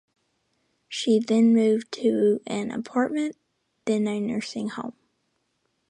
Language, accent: English, United States English